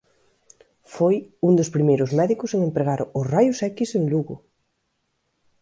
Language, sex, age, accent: Galician, female, 19-29, Central (gheada)